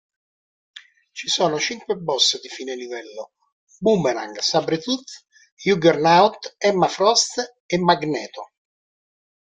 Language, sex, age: Italian, male, 60-69